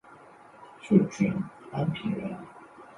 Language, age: Chinese, 30-39